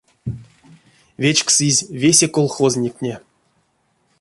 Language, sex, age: Erzya, male, 30-39